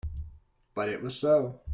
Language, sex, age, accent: English, male, 30-39, United States English